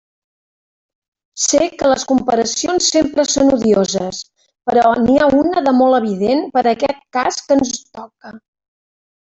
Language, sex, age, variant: Catalan, female, 60-69, Central